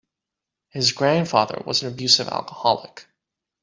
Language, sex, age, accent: English, male, 19-29, United States English